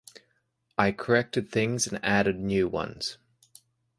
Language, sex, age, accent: English, male, 19-29, Australian English